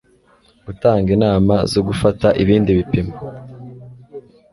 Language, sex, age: Kinyarwanda, male, 19-29